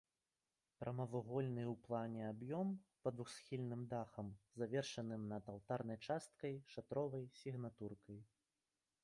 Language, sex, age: Belarusian, male, 19-29